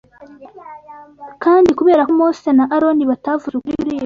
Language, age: Kinyarwanda, 19-29